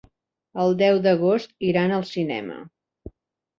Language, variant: Catalan, Central